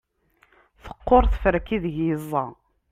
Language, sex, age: Kabyle, female, 19-29